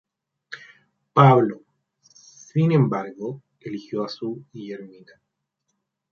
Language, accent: Spanish, Chileno: Chile, Cuyo